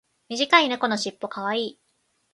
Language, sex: Japanese, female